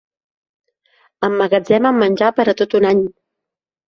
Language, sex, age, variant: Catalan, female, 30-39, Central